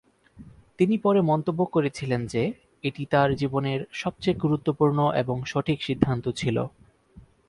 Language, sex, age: Bengali, male, 19-29